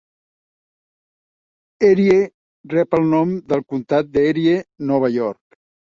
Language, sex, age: Catalan, male, 70-79